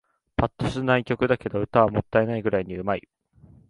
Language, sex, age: Japanese, male, 19-29